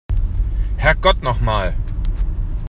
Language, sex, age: German, male, 30-39